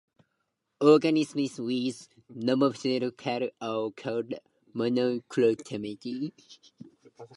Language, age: English, 19-29